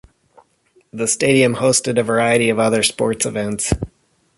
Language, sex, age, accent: English, male, 30-39, United States English